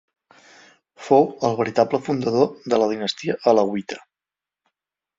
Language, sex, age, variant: Catalan, male, 40-49, Central